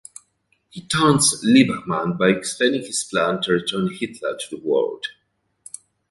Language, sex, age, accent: English, male, 30-39, United States English